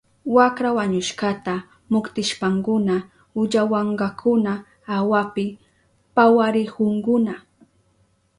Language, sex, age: Southern Pastaza Quechua, female, 19-29